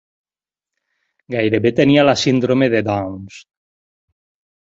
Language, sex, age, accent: Catalan, male, 50-59, valencià